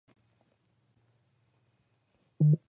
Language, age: Georgian, 19-29